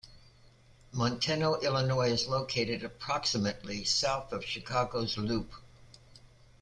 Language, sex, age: English, female, 70-79